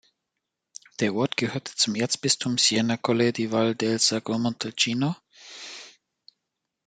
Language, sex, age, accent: German, male, 19-29, Deutschland Deutsch